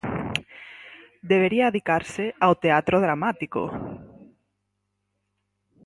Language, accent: Galician, Normativo (estándar)